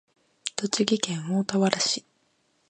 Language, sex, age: Japanese, female, 19-29